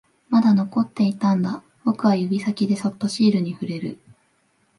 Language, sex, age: Japanese, female, 19-29